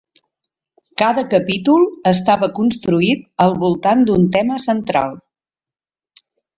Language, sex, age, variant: Catalan, female, 60-69, Central